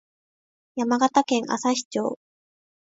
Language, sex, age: Japanese, female, under 19